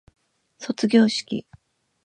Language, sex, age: Japanese, female, 40-49